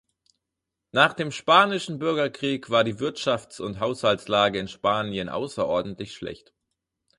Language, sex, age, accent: German, male, 19-29, Deutschland Deutsch